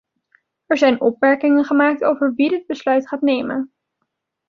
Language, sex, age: Dutch, female, 19-29